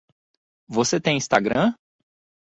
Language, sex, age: Portuguese, male, 19-29